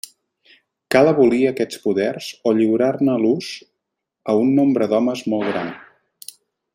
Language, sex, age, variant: Catalan, male, 40-49, Central